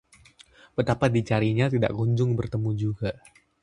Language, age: Indonesian, 19-29